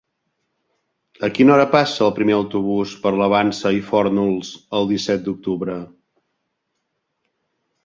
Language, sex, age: Catalan, male, 60-69